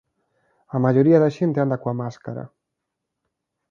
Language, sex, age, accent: Galician, male, 19-29, Atlántico (seseo e gheada)